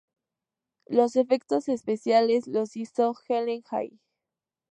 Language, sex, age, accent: Spanish, female, 19-29, México